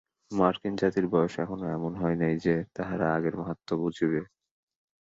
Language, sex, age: Bengali, male, 19-29